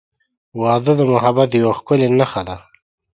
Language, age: Pashto, 19-29